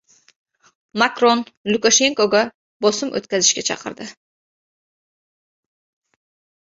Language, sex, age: Uzbek, female, 30-39